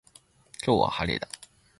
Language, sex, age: Japanese, male, 19-29